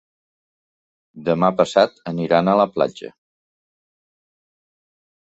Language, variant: Catalan, Central